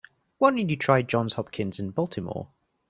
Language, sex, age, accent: English, male, 19-29, England English